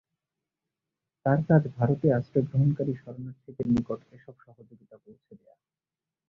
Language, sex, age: Bengali, male, 19-29